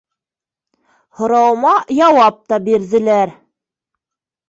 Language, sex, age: Bashkir, female, 30-39